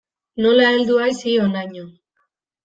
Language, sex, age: Basque, female, 19-29